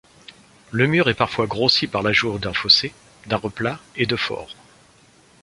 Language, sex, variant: French, male, Français de métropole